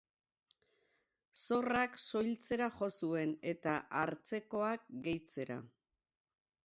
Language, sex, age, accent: Basque, female, 70-79, Erdialdekoa edo Nafarra (Gipuzkoa, Nafarroa)